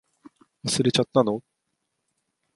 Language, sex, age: Japanese, male, 19-29